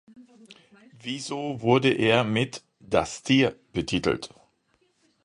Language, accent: German, Deutschland Deutsch